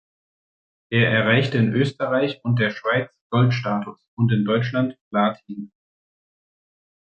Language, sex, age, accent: German, male, 30-39, Deutschland Deutsch